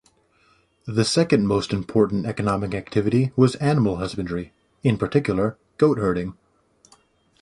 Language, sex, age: English, male, 19-29